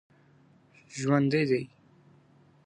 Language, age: Pashto, 19-29